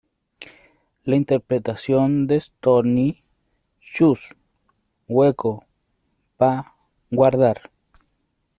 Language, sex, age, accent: Spanish, male, 30-39, Chileno: Chile, Cuyo